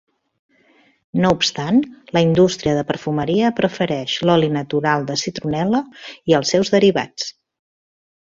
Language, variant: Catalan, Central